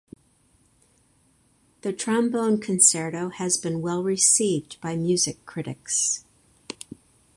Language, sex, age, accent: English, female, 60-69, United States English